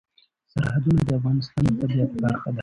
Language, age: Pashto, 19-29